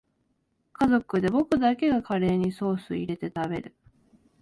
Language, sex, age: Japanese, female, 19-29